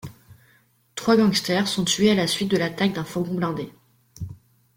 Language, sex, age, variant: French, female, 19-29, Français de métropole